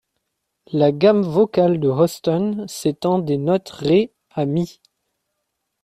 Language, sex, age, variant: French, male, under 19, Français de métropole